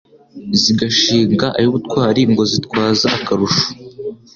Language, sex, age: Kinyarwanda, male, under 19